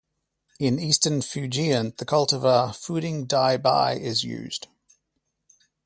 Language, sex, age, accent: English, male, 30-39, Australian English